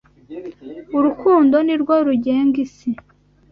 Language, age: Kinyarwanda, 19-29